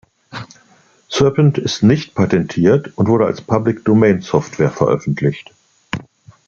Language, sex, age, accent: German, male, 60-69, Deutschland Deutsch